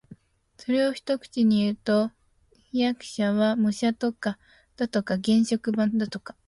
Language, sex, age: Japanese, female, under 19